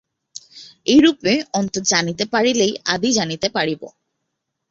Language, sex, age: Bengali, female, 19-29